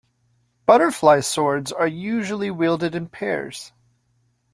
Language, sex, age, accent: English, male, 19-29, United States English